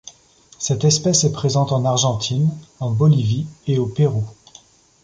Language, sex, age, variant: French, male, 30-39, Français de métropole